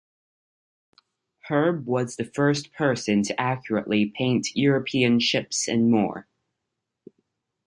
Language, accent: English, United States English